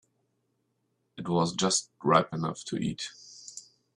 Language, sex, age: English, male, 30-39